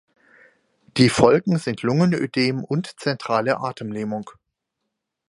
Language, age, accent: German, 19-29, Deutschland Deutsch